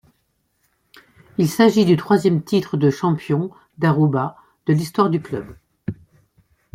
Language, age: French, 60-69